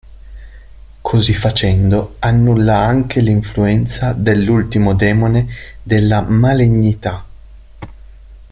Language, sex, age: Italian, male, 30-39